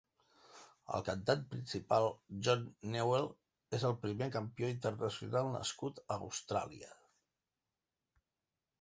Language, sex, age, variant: Catalan, male, 50-59, Central